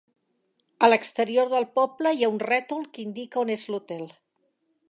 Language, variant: Catalan, Septentrional